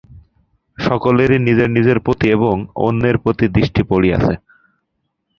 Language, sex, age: Bengali, male, 19-29